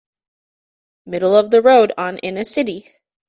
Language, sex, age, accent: English, female, 30-39, Canadian English